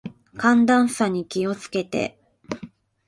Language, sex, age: Japanese, female, 19-29